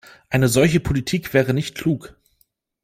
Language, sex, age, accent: German, male, 30-39, Deutschland Deutsch